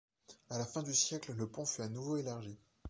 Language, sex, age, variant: French, male, 19-29, Français de métropole